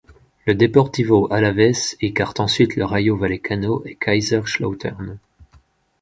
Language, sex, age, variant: French, male, 30-39, Français de métropole